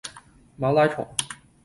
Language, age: Cantonese, 19-29